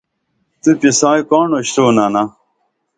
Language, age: Dameli, 50-59